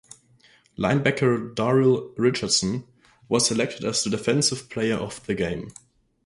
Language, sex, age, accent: English, male, 19-29, German English